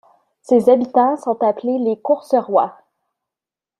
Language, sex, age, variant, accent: French, female, 19-29, Français d'Amérique du Nord, Français du Canada